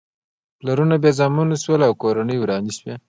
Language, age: Pashto, 19-29